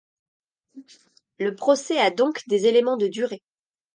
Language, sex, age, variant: French, female, 40-49, Français de métropole